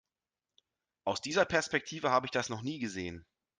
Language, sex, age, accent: German, male, 40-49, Deutschland Deutsch